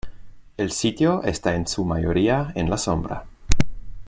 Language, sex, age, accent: Spanish, male, 19-29, España: Norte peninsular (Asturias, Castilla y León, Cantabria, País Vasco, Navarra, Aragón, La Rioja, Guadalajara, Cuenca)